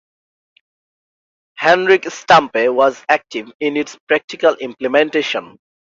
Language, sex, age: English, male, 19-29